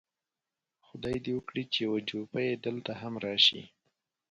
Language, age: Pashto, 19-29